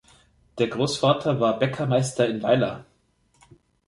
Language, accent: German, Deutschland Deutsch